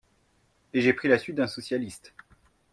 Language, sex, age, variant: French, male, 30-39, Français de métropole